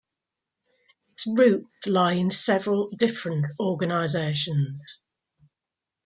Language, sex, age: English, female, 50-59